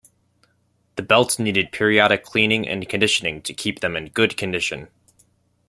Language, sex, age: English, male, under 19